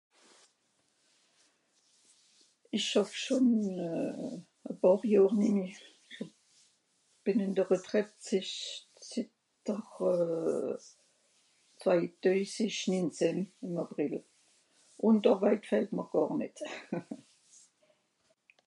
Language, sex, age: Swiss German, female, 60-69